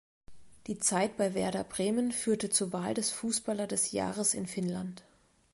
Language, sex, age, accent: German, female, 30-39, Deutschland Deutsch